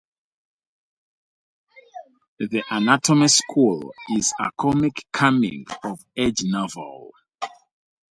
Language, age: English, 40-49